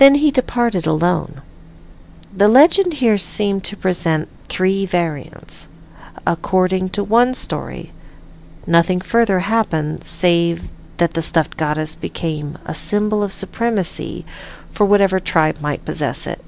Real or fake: real